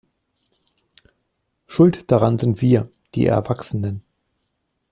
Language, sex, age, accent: German, male, 50-59, Deutschland Deutsch